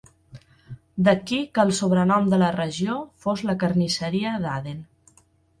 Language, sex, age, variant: Catalan, female, 30-39, Central